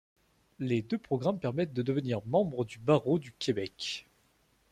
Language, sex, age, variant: French, male, 30-39, Français de métropole